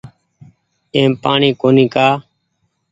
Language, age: Goaria, 30-39